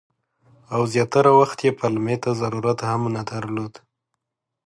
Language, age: Pashto, 19-29